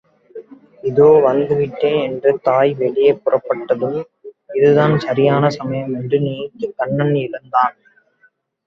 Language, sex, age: Tamil, male, 19-29